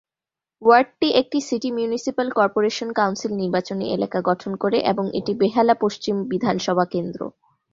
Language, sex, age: Bengali, female, 19-29